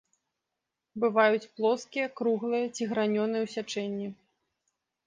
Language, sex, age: Belarusian, female, 19-29